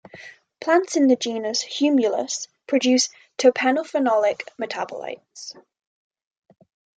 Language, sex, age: English, female, 19-29